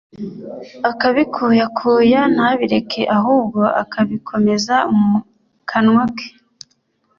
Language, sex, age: Kinyarwanda, female, 40-49